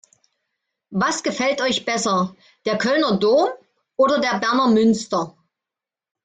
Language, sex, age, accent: German, female, 40-49, Deutschland Deutsch